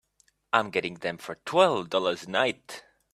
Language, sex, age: English, male, 30-39